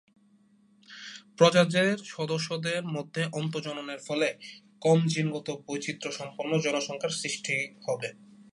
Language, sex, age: Bengali, male, 19-29